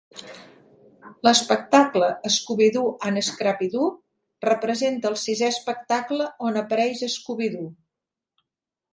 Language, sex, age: Catalan, female, 60-69